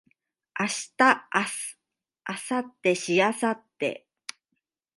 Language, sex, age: Japanese, female, 40-49